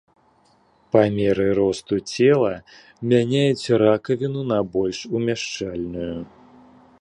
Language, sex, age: Belarusian, male, 40-49